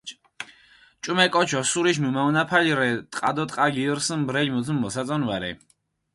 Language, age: Mingrelian, 19-29